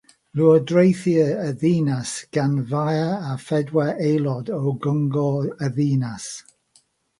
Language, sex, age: Welsh, male, 60-69